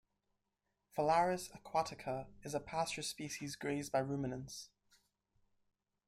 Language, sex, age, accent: English, male, 19-29, United States English